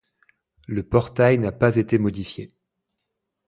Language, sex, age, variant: French, male, 19-29, Français de métropole